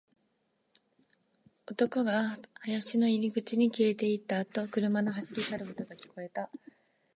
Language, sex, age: Japanese, female, 19-29